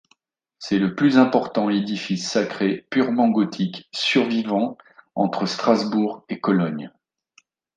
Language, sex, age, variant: French, male, 40-49, Français de métropole